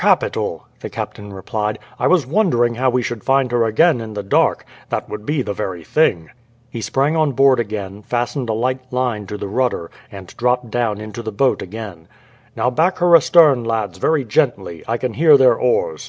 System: none